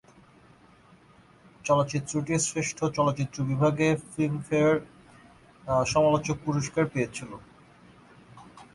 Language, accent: Bengali, শুদ্ধ বাংলা